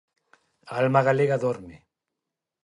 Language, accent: Galician, Neofalante